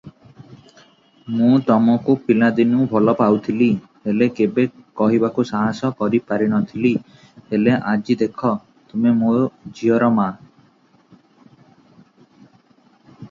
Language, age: Odia, 19-29